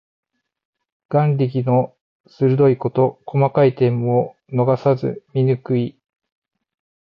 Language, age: Japanese, 40-49